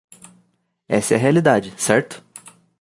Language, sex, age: Portuguese, male, 19-29